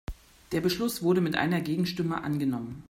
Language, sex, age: German, female, 30-39